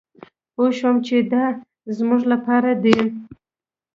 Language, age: Pashto, 19-29